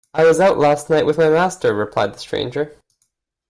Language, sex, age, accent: English, male, 19-29, Canadian English